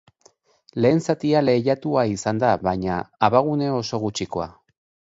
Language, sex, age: Basque, male, 40-49